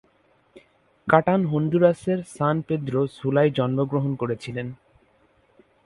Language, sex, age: Bengali, male, under 19